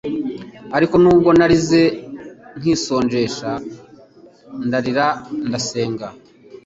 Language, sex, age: Kinyarwanda, male, 40-49